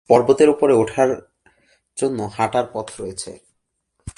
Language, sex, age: Bengali, male, 19-29